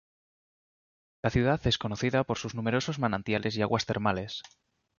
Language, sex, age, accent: Spanish, male, 30-39, España: Norte peninsular (Asturias, Castilla y León, Cantabria, País Vasco, Navarra, Aragón, La Rioja, Guadalajara, Cuenca)